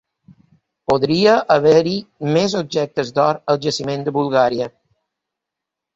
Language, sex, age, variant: Catalan, male, 50-59, Balear